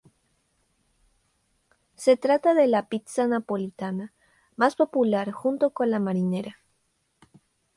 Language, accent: Spanish, Peru